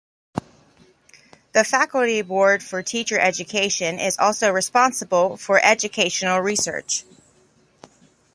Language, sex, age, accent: English, female, 30-39, United States English